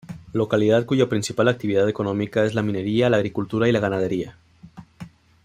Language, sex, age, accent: Spanish, male, 19-29, México